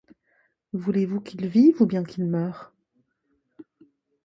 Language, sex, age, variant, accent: French, female, 30-39, Français du nord de l'Afrique, Français du Maroc